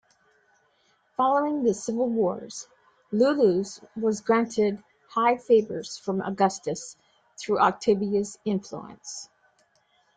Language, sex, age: English, female, 60-69